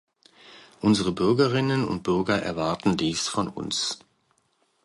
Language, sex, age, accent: German, male, 60-69, Deutschland Deutsch